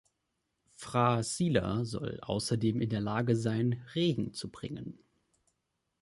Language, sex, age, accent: German, male, 19-29, Deutschland Deutsch